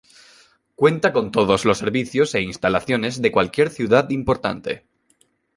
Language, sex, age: Spanish, male, 19-29